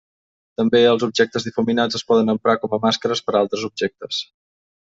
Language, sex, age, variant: Catalan, male, 30-39, Balear